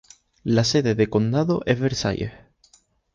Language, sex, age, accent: Spanish, male, 19-29, España: Islas Canarias